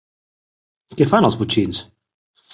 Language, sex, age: Catalan, male, 30-39